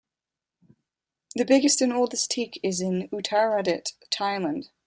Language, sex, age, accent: English, female, 19-29, United States English